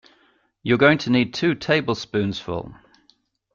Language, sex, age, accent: English, male, 50-59, England English